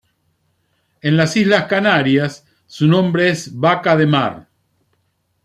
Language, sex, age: Spanish, male, 50-59